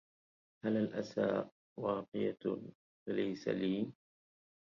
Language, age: Arabic, 40-49